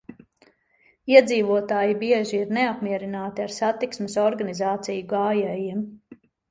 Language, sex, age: Latvian, female, 40-49